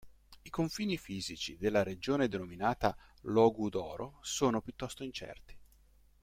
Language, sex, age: Italian, male, 40-49